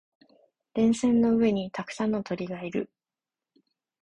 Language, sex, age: Japanese, female, 19-29